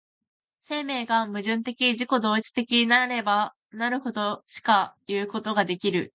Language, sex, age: Japanese, female, under 19